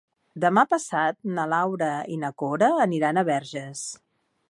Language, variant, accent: Catalan, Central, central